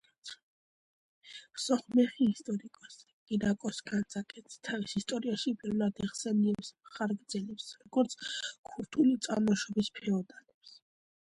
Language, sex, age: Georgian, female, under 19